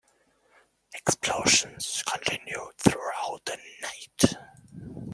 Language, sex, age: English, male, 19-29